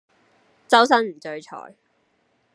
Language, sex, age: Cantonese, female, 19-29